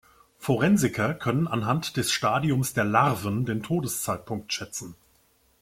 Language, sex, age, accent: German, male, 40-49, Deutschland Deutsch